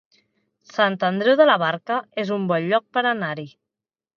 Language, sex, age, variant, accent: Catalan, female, 30-39, Central, central